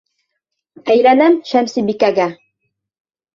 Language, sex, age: Bashkir, female, 30-39